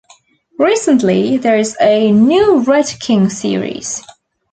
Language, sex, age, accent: English, female, 19-29, Australian English